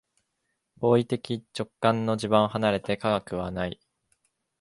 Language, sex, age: Japanese, male, 19-29